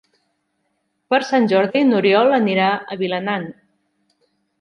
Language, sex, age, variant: Catalan, female, 40-49, Central